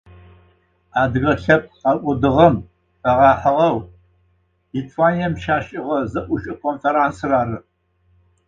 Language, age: Adyghe, 70-79